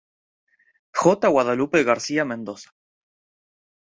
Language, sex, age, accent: Spanish, male, under 19, Rioplatense: Argentina, Uruguay, este de Bolivia, Paraguay